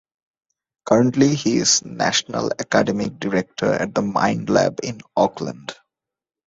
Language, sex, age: English, male, 19-29